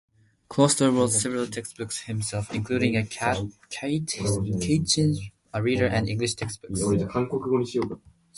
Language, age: English, under 19